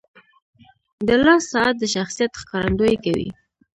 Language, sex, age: Pashto, female, 19-29